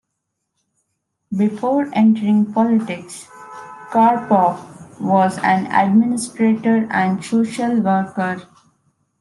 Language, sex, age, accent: English, female, 19-29, India and South Asia (India, Pakistan, Sri Lanka)